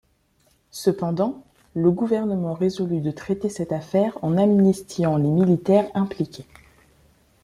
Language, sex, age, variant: French, female, 19-29, Français de métropole